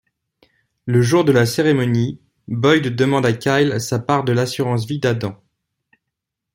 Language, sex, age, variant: French, male, 40-49, Français de métropole